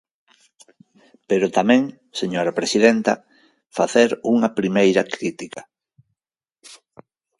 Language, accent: Galician, Normativo (estándar)